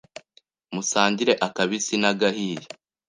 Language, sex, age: Kinyarwanda, male, under 19